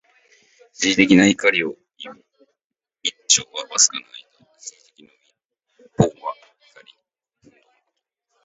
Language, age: Japanese, 19-29